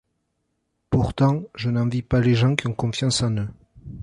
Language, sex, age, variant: French, male, 30-39, Français de métropole